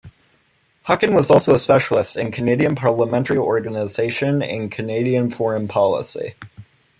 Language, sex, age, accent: English, male, under 19, United States English